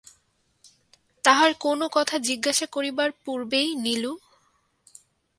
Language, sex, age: Bengali, female, 19-29